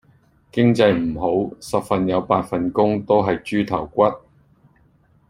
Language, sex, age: Cantonese, male, 50-59